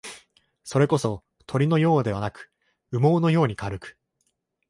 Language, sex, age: Japanese, male, 19-29